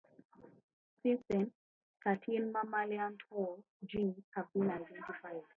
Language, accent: English, United States English